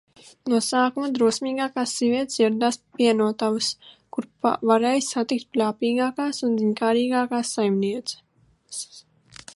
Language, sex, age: Latvian, female, under 19